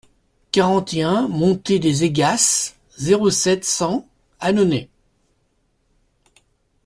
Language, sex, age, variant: French, male, 60-69, Français de métropole